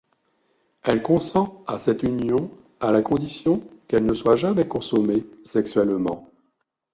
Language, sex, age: French, male, 50-59